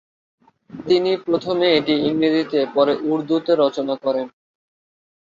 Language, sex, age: Bengali, male, 19-29